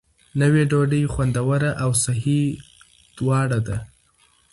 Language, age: Pashto, under 19